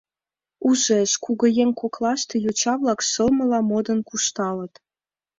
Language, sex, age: Mari, female, 19-29